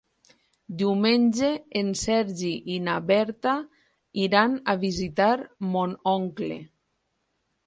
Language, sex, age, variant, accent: Catalan, female, 40-49, Tortosí, valencià